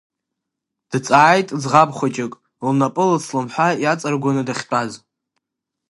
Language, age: Abkhazian, under 19